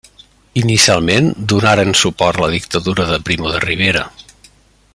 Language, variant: Catalan, Central